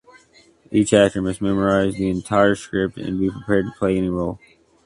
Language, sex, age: English, male, 30-39